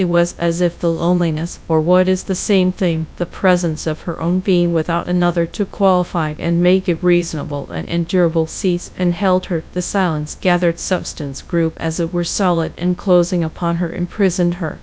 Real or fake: fake